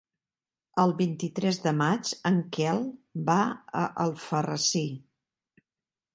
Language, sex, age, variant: Catalan, female, 60-69, Central